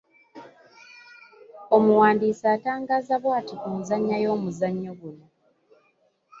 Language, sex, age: Ganda, female, 19-29